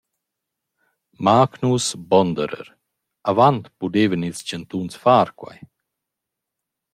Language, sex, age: Romansh, male, 40-49